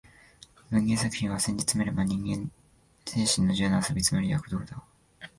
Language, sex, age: Japanese, male, 19-29